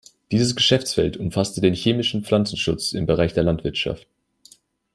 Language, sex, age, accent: German, male, 19-29, Deutschland Deutsch